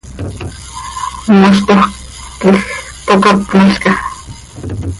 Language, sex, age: Seri, female, 30-39